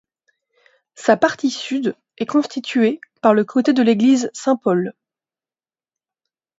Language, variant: French, Français de métropole